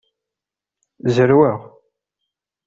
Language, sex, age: Kabyle, male, 19-29